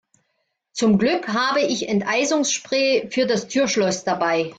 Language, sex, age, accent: German, female, 40-49, Deutschland Deutsch